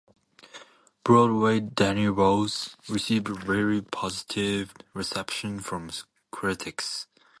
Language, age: English, 19-29